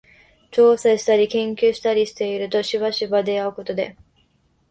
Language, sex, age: Japanese, female, under 19